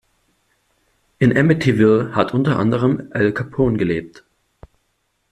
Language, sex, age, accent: German, male, 19-29, Deutschland Deutsch